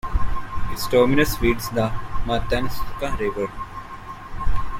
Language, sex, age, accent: English, male, 19-29, India and South Asia (India, Pakistan, Sri Lanka)